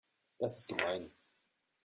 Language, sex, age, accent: German, male, 30-39, Deutschland Deutsch